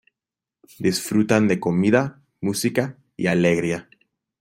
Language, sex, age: Spanish, male, under 19